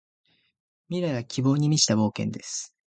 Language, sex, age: Japanese, male, 19-29